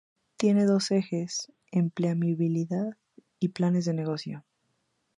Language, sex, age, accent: Spanish, female, 19-29, México